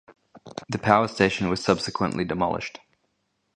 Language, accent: English, Australian English